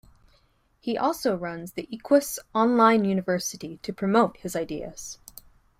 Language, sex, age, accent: English, female, 19-29, United States English